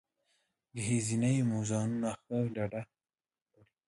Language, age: Pashto, 19-29